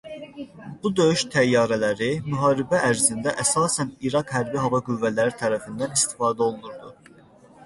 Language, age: Azerbaijani, 19-29